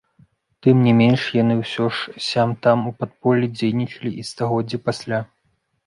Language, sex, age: Belarusian, male, 30-39